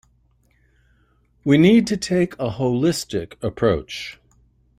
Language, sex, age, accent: English, male, 60-69, United States English